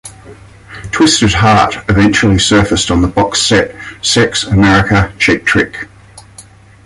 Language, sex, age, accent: English, male, 50-59, Australian English